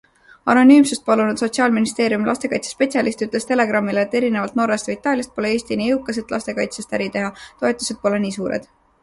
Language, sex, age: Estonian, female, 19-29